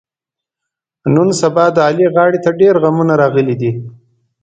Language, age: Pashto, 19-29